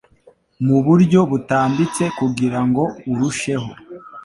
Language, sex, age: Kinyarwanda, male, 19-29